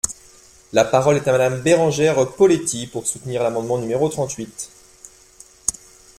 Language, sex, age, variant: French, male, 19-29, Français de métropole